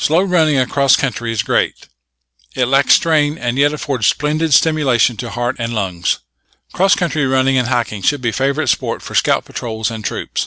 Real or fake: real